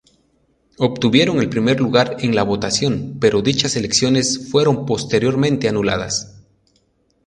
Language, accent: Spanish, América central